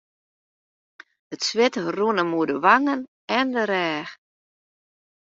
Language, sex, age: Western Frisian, female, 50-59